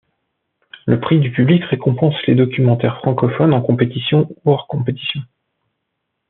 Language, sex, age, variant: French, male, 40-49, Français de métropole